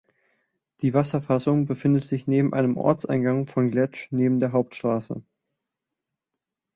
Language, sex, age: German, male, 19-29